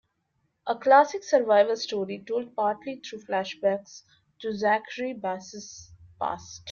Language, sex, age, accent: English, female, 30-39, India and South Asia (India, Pakistan, Sri Lanka)